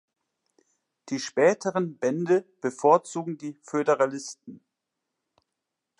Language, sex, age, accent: German, male, 30-39, Deutschland Deutsch